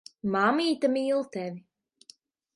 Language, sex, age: Latvian, female, under 19